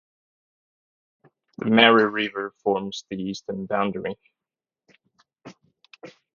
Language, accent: English, United States English